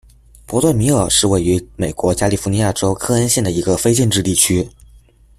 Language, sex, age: Chinese, male, under 19